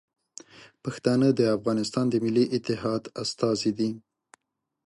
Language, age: Pashto, 19-29